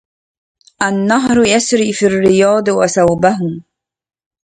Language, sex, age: Arabic, female, 19-29